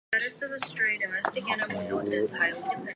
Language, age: English, 19-29